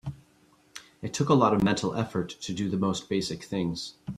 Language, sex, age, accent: English, male, 40-49, United States English